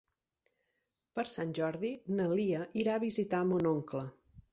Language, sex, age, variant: Catalan, female, 30-39, Central